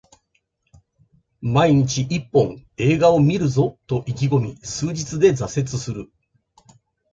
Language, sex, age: Japanese, male, 50-59